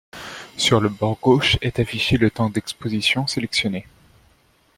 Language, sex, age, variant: French, male, 19-29, Français de métropole